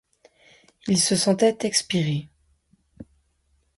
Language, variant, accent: French, Français d'Europe, Français de Suisse